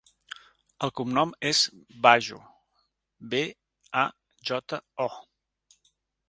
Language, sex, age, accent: Catalan, male, 50-59, central; septentrional